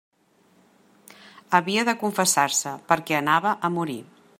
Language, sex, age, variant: Catalan, female, 60-69, Central